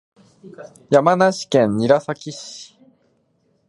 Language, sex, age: Japanese, male, 19-29